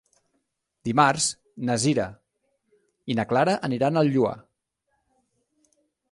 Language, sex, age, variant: Catalan, male, 40-49, Central